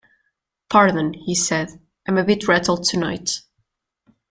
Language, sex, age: English, female, 19-29